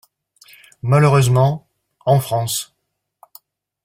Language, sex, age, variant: French, male, 50-59, Français de métropole